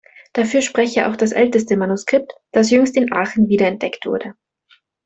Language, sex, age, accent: German, female, 19-29, Österreichisches Deutsch